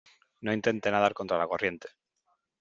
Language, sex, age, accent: Spanish, male, 19-29, España: Sur peninsular (Andalucia, Extremadura, Murcia)